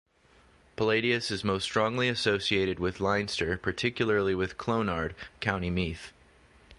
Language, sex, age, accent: English, male, 30-39, United States English